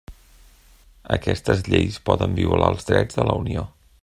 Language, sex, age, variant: Catalan, male, 40-49, Central